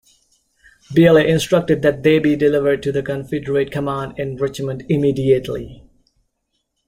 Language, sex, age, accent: English, male, 19-29, United States English